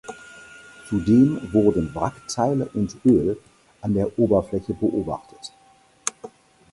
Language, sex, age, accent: German, male, 60-69, Deutschland Deutsch